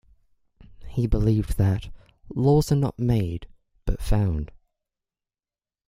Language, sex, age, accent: English, male, 19-29, England English